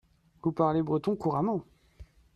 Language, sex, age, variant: French, male, 30-39, Français de métropole